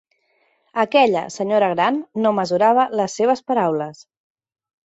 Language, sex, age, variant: Catalan, female, 30-39, Central